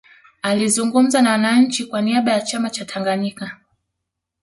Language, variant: Swahili, Kiswahili cha Bara ya Tanzania